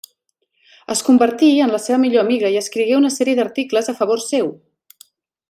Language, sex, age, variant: Catalan, female, 30-39, Central